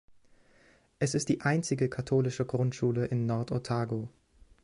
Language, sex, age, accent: German, male, 19-29, Deutschland Deutsch